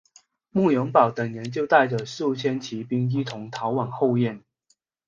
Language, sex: Chinese, male